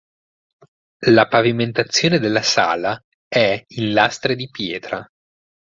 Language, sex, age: Italian, male, 19-29